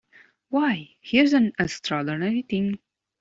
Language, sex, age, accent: English, female, 30-39, United States English